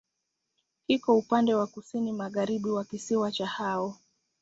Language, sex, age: Swahili, female, 19-29